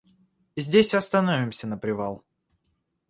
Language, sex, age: Russian, male, under 19